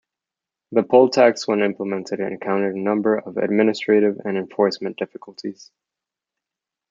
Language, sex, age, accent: English, male, 19-29, United States English